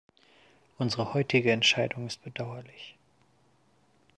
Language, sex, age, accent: German, male, 19-29, Deutschland Deutsch